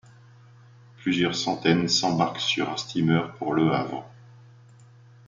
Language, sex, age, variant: French, male, 40-49, Français de métropole